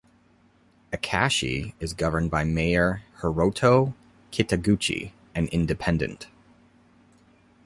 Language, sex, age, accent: English, male, 30-39, Canadian English